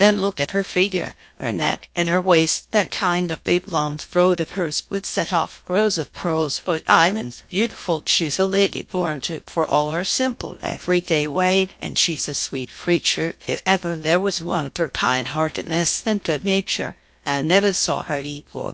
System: TTS, GlowTTS